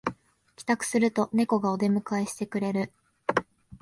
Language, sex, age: Japanese, female, 19-29